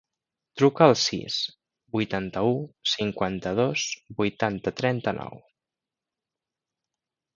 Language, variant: Catalan, Central